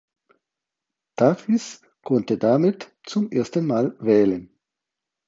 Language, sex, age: German, male, 50-59